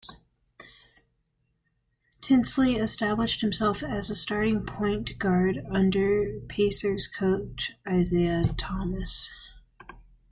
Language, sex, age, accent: English, female, 19-29, United States English